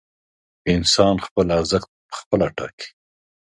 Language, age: Pashto, 60-69